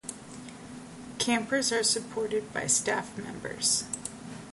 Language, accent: English, United States English